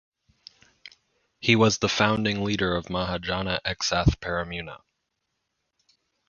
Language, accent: English, United States English